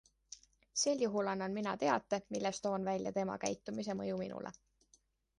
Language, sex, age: Estonian, female, 19-29